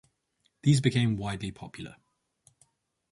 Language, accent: English, England English